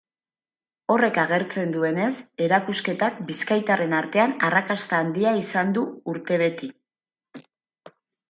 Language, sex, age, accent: Basque, female, 40-49, Mendebalekoa (Araba, Bizkaia, Gipuzkoako mendebaleko herri batzuk)